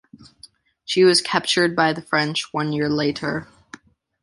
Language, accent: English, United States English